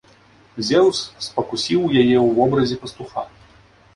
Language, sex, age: Belarusian, male, 19-29